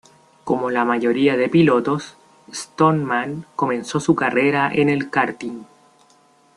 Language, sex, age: Spanish, male, 19-29